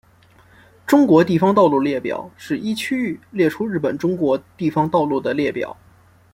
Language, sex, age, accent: Chinese, male, 19-29, 出生地：辽宁省